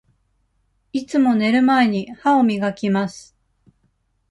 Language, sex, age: Japanese, female, 40-49